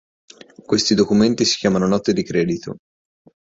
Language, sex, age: Italian, male, 19-29